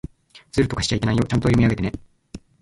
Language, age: Japanese, 19-29